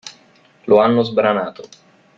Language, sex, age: Italian, male, 19-29